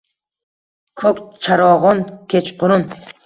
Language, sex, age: Uzbek, male, under 19